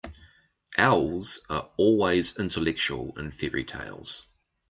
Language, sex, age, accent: English, male, 40-49, New Zealand English